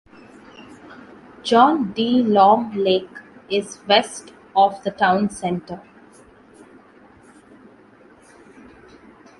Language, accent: English, India and South Asia (India, Pakistan, Sri Lanka)